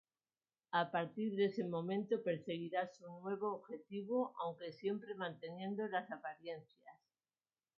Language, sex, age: Spanish, female, 50-59